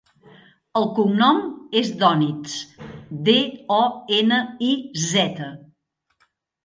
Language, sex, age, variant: Catalan, female, 50-59, Central